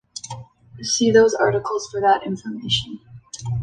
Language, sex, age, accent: English, female, 19-29, Canadian English